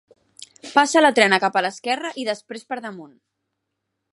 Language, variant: Catalan, Central